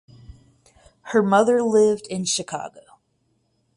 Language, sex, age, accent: English, female, 19-29, United States English